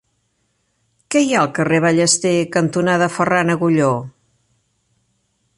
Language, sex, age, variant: Catalan, female, 50-59, Central